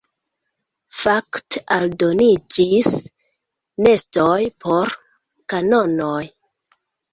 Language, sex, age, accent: Esperanto, female, 19-29, Internacia